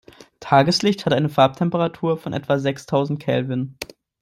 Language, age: German, 19-29